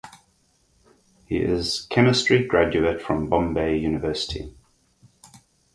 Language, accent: English, Southern African (South Africa, Zimbabwe, Namibia)